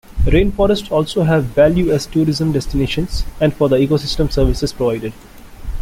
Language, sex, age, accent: English, male, 19-29, India and South Asia (India, Pakistan, Sri Lanka)